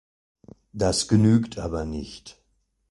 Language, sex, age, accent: German, male, 60-69, Deutschland Deutsch